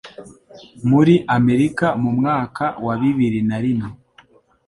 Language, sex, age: Kinyarwanda, male, 19-29